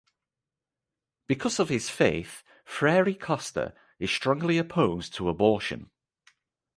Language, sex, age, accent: English, male, 30-39, England English